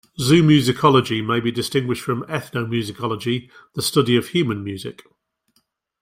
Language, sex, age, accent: English, male, 50-59, England English